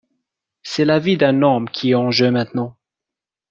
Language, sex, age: French, male, 19-29